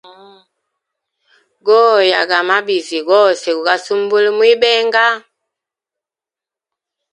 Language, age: Hemba, 19-29